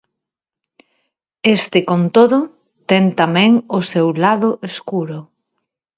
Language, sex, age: Galician, female, 40-49